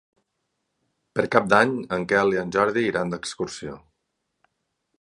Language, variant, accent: Catalan, Nord-Occidental, Ebrenc